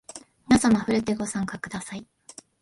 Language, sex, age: Japanese, female, 19-29